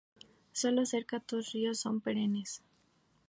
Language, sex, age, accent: Spanish, female, 19-29, México